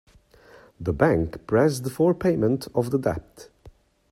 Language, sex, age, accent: English, male, 30-39, England English